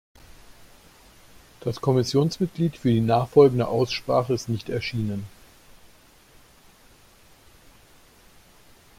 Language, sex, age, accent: German, male, 40-49, Deutschland Deutsch